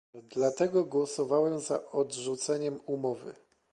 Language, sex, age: Polish, male, 30-39